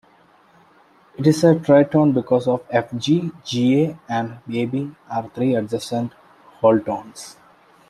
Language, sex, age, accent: English, male, 19-29, England English